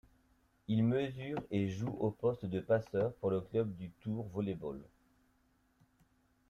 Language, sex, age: French, male, 50-59